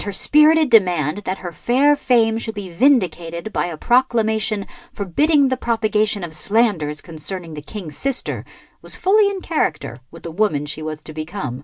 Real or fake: real